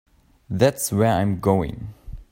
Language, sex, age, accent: English, male, 19-29, United States English